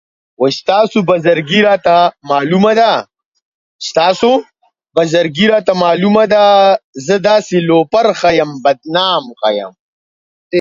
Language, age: English, 30-39